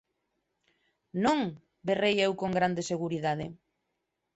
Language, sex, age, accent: Galician, female, 30-39, Normativo (estándar)